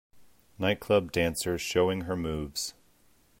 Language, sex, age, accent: English, male, 30-39, United States English